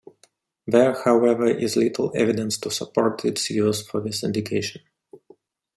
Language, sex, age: English, male, 30-39